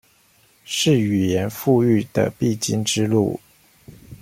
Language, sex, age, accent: Chinese, male, 40-49, 出生地：臺中市